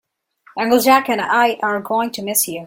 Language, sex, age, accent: English, female, 19-29, India and South Asia (India, Pakistan, Sri Lanka)